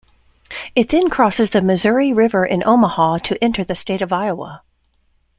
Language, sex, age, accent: English, female, 50-59, United States English